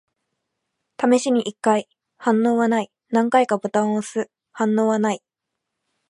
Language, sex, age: Japanese, female, 19-29